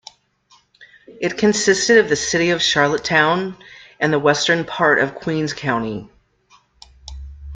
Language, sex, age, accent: English, female, 50-59, United States English